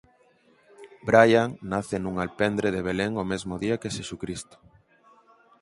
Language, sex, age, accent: Galician, male, 19-29, Central (gheada)